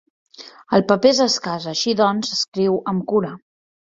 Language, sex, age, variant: Catalan, female, 19-29, Central